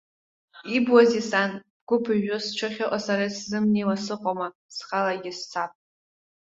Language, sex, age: Abkhazian, female, under 19